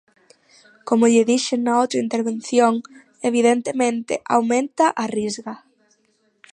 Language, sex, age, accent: Galician, female, under 19, Atlántico (seseo e gheada); Normativo (estándar)